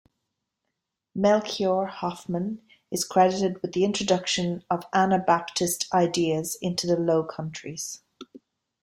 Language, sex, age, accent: English, female, 50-59, Irish English